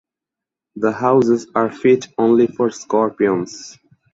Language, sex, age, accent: English, male, 19-29, United States English